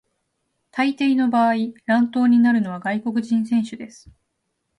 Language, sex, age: Japanese, female, 19-29